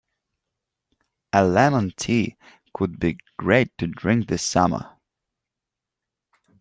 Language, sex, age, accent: English, male, 19-29, United States English